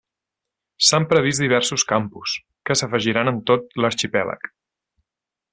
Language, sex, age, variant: Catalan, male, 30-39, Central